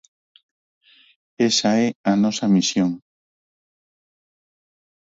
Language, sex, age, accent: Galician, male, 50-59, Normativo (estándar)